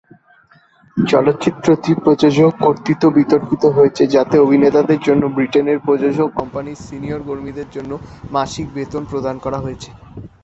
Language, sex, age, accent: Bengali, male, 19-29, Native